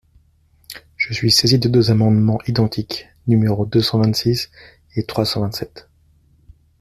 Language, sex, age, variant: French, male, 30-39, Français de métropole